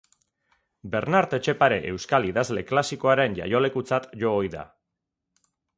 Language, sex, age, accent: Basque, male, 40-49, Mendebalekoa (Araba, Bizkaia, Gipuzkoako mendebaleko herri batzuk)